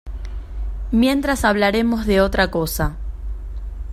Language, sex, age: Spanish, female, 30-39